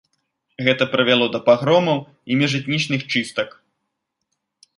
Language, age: Belarusian, 19-29